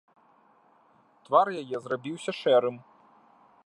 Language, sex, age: Belarusian, male, 19-29